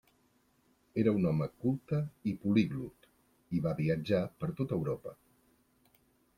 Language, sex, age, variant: Catalan, male, 50-59, Central